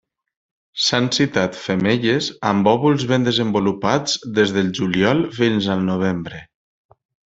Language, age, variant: Catalan, 30-39, Nord-Occidental